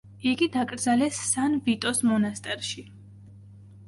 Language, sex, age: Georgian, female, 19-29